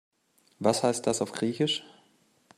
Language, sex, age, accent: German, male, 19-29, Deutschland Deutsch